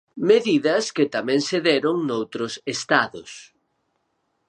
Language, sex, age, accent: Galician, male, 50-59, Oriental (común en zona oriental)